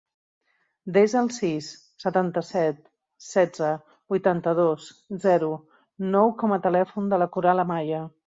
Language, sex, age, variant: Catalan, female, 50-59, Central